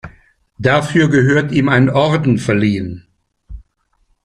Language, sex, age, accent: German, male, 60-69, Deutschland Deutsch